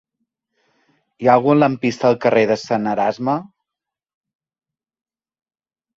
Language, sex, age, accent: Catalan, male, 40-49, balear; central